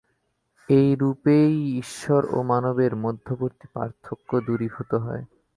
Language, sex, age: Bengali, male, 19-29